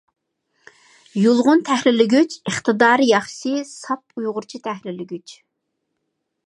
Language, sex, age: Uyghur, female, 40-49